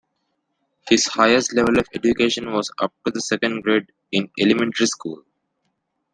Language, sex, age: English, male, 19-29